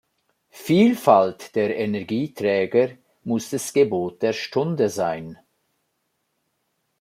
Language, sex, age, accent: German, male, 50-59, Schweizerdeutsch